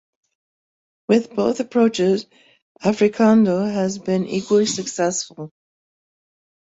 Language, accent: English, United States English